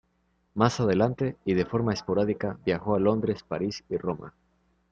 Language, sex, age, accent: Spanish, male, 19-29, Caribe: Cuba, Venezuela, Puerto Rico, República Dominicana, Panamá, Colombia caribeña, México caribeño, Costa del golfo de México